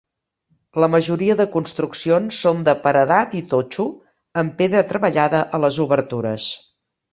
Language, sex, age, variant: Catalan, female, 60-69, Central